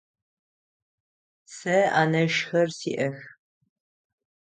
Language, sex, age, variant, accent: Adyghe, female, 50-59, Адыгабзэ (Кирил, пстэумэ зэдыряе), Кıэмгуй (Çemguy)